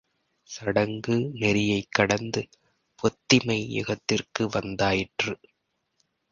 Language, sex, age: Tamil, male, 30-39